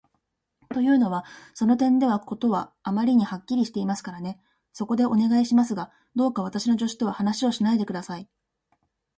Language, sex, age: Japanese, female, 19-29